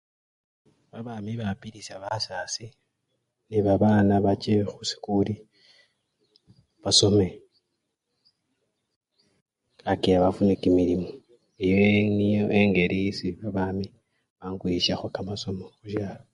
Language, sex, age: Luyia, male, 19-29